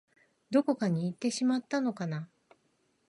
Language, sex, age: Japanese, female, 50-59